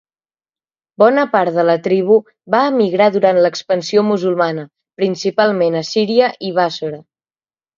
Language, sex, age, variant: Catalan, male, under 19, Central